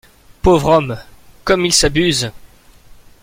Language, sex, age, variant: French, male, 19-29, Français de métropole